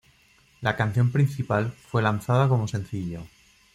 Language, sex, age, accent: Spanish, male, 40-49, España: Norte peninsular (Asturias, Castilla y León, Cantabria, País Vasco, Navarra, Aragón, La Rioja, Guadalajara, Cuenca)